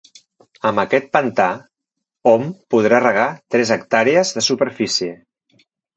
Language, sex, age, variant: Catalan, male, 40-49, Central